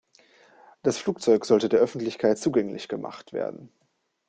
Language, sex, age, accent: German, male, 19-29, Deutschland Deutsch